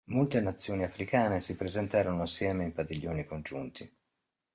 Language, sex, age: Italian, male, 40-49